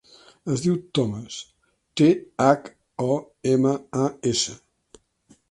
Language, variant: Catalan, Central